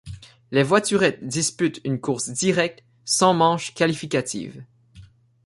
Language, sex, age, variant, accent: French, male, 19-29, Français d'Amérique du Nord, Français du Canada